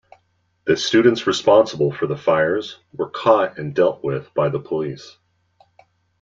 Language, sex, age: English, male, 40-49